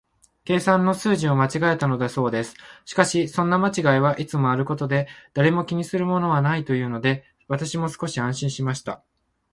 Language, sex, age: Japanese, male, 19-29